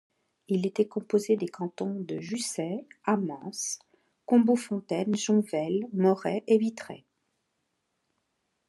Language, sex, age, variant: French, female, 50-59, Français de métropole